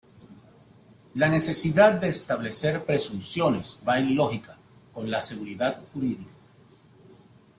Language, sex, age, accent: Spanish, male, 50-59, Caribe: Cuba, Venezuela, Puerto Rico, República Dominicana, Panamá, Colombia caribeña, México caribeño, Costa del golfo de México